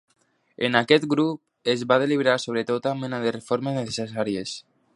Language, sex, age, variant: Catalan, male, under 19, Alacantí